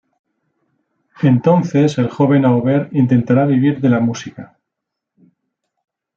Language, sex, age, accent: Spanish, male, 40-49, España: Centro-Sur peninsular (Madrid, Toledo, Castilla-La Mancha)